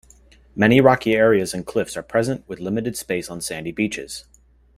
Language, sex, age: English, male, 19-29